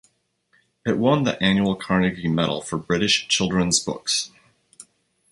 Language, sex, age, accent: English, male, 40-49, United States English